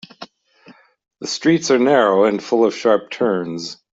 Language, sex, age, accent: English, male, 60-69, United States English